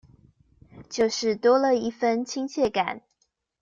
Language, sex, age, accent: Chinese, female, 30-39, 出生地：臺中市